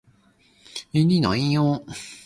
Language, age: Cantonese, 19-29